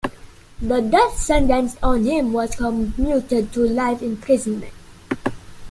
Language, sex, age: English, male, under 19